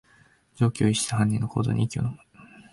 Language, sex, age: Japanese, male, 19-29